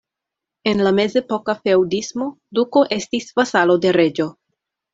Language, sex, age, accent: Esperanto, female, 19-29, Internacia